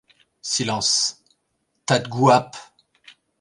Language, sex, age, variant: French, male, 30-39, Français de métropole